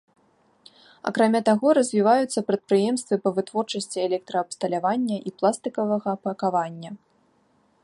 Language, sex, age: Belarusian, female, 19-29